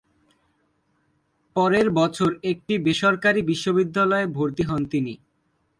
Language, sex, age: Bengali, male, under 19